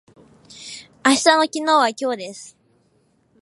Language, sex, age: Japanese, female, under 19